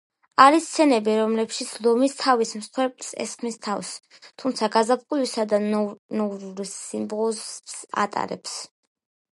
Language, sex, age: Georgian, female, under 19